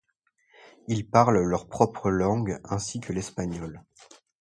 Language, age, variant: French, 19-29, Français de métropole